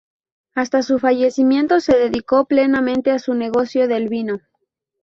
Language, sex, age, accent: Spanish, female, 19-29, México